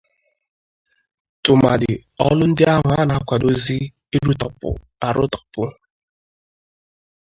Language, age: Igbo, 30-39